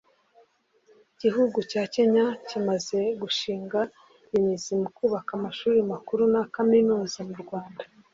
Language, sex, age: Kinyarwanda, female, 30-39